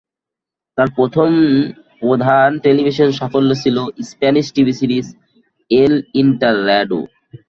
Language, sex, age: Bengali, male, under 19